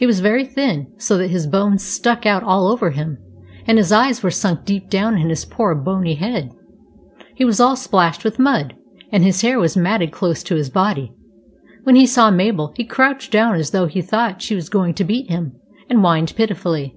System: none